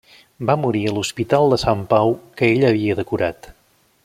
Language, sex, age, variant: Catalan, male, 40-49, Central